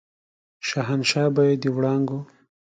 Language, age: Pashto, 19-29